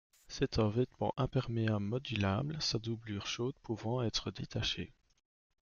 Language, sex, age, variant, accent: French, male, 19-29, Français d'Europe, Français de Belgique